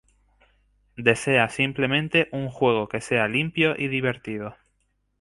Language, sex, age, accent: Spanish, male, 19-29, España: Islas Canarias